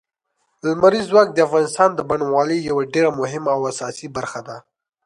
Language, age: Pashto, 19-29